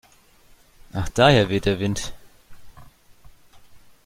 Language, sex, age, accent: German, male, 40-49, Deutschland Deutsch